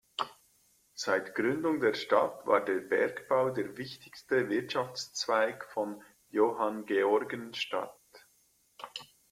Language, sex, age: German, male, 40-49